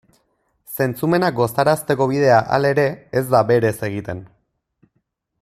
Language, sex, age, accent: Basque, male, 30-39, Erdialdekoa edo Nafarra (Gipuzkoa, Nafarroa)